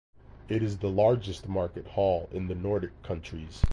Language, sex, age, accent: English, male, 40-49, United States English